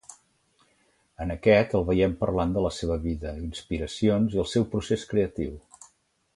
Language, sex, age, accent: Catalan, male, 60-69, Oriental